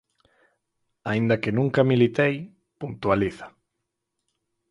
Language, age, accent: Galician, 19-29, Normativo (estándar)